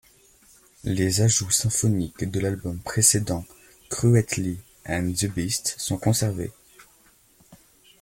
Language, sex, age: French, male, under 19